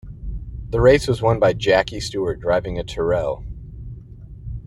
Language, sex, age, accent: English, male, 30-39, United States English